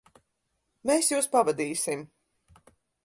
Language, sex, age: Latvian, female, 40-49